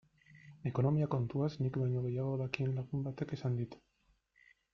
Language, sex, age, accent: Basque, male, 19-29, Erdialdekoa edo Nafarra (Gipuzkoa, Nafarroa)